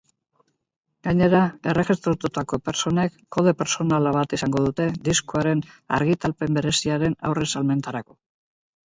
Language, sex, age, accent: Basque, female, 70-79, Mendebalekoa (Araba, Bizkaia, Gipuzkoako mendebaleko herri batzuk)